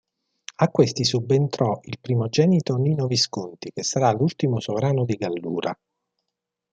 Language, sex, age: Italian, male, 40-49